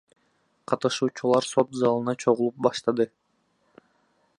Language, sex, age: Kyrgyz, female, 19-29